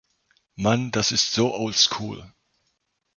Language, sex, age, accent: German, male, 40-49, Deutschland Deutsch